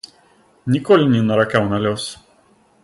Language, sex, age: Belarusian, male, 19-29